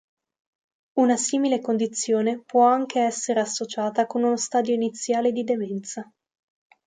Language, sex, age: Italian, female, 19-29